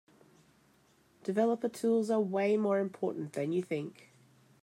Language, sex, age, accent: English, female, 40-49, Australian English